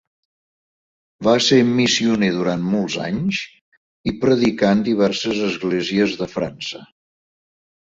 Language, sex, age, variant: Catalan, male, 60-69, Central